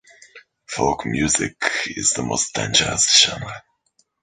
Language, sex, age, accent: English, male, under 19, England English